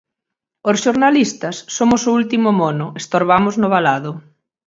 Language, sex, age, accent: Galician, female, 40-49, Central (gheada)